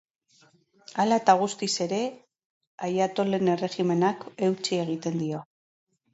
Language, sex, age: Basque, female, 40-49